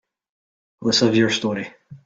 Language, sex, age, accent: English, male, 19-29, Scottish English